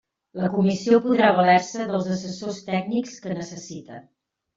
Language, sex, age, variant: Catalan, female, 50-59, Central